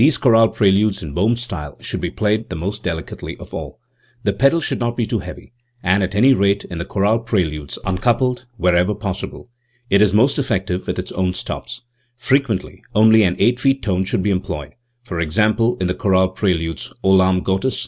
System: none